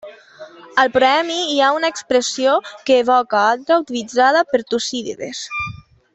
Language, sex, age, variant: Catalan, female, 19-29, Central